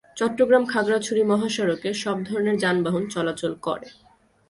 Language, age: Bengali, 19-29